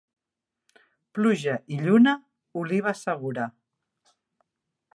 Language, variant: Catalan, Central